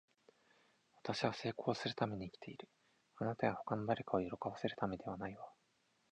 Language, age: Japanese, 19-29